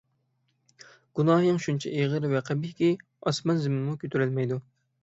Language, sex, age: Uyghur, male, 19-29